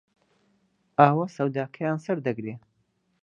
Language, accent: Central Kurdish, سۆرانی